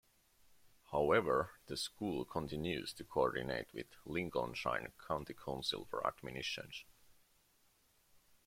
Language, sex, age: English, male, 19-29